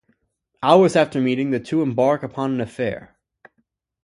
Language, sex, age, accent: English, male, 19-29, United States English